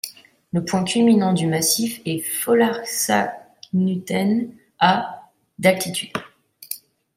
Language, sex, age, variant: French, female, 30-39, Français de métropole